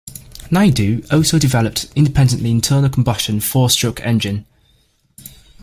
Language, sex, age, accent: English, male, 19-29, England English